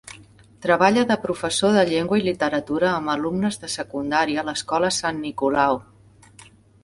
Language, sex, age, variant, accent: Catalan, female, 40-49, Central, central